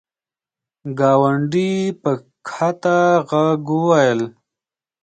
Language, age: Pashto, 19-29